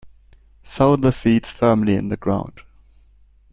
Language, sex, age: English, male, under 19